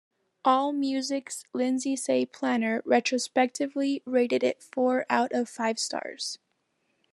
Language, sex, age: English, female, under 19